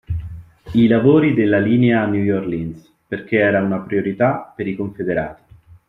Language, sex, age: Italian, male, 30-39